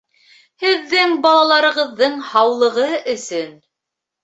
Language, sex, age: Bashkir, female, 30-39